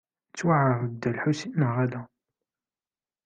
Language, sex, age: Kabyle, male, 19-29